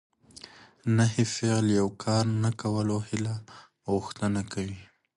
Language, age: Pashto, 30-39